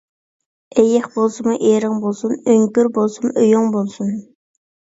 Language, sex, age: Uyghur, female, 30-39